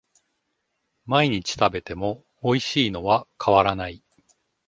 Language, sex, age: Japanese, male, 50-59